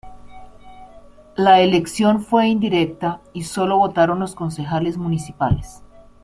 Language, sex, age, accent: Spanish, female, 50-59, Andino-Pacífico: Colombia, Perú, Ecuador, oeste de Bolivia y Venezuela andina